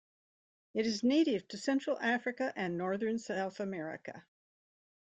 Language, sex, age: English, female, 70-79